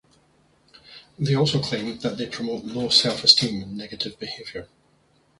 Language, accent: English, Scottish English